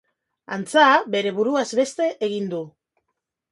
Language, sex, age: Basque, female, 40-49